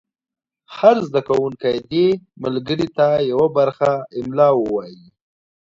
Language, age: Pashto, 19-29